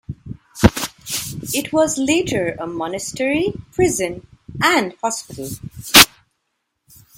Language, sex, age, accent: English, female, 30-39, India and South Asia (India, Pakistan, Sri Lanka)